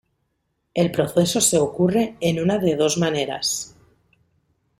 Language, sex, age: Spanish, female, 30-39